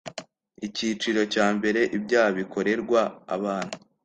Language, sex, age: Kinyarwanda, male, under 19